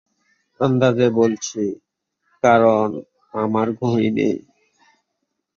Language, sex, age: Bengali, male, 19-29